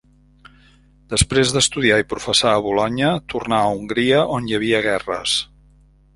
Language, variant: Catalan, Central